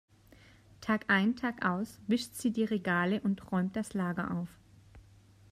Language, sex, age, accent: German, male, 30-39, Deutschland Deutsch